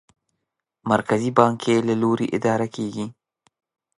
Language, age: Pashto, 19-29